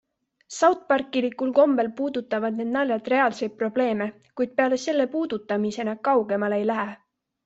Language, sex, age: Estonian, female, 19-29